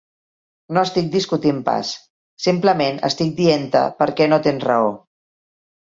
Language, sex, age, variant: Catalan, female, 40-49, Central